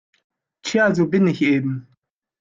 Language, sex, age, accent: German, male, 40-49, Deutschland Deutsch